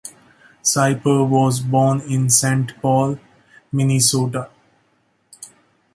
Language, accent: English, India and South Asia (India, Pakistan, Sri Lanka)